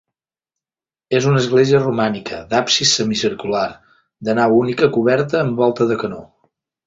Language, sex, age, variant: Catalan, male, 40-49, Central